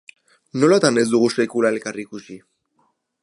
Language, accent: Basque, Erdialdekoa edo Nafarra (Gipuzkoa, Nafarroa)